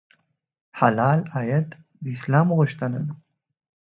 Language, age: Pashto, 19-29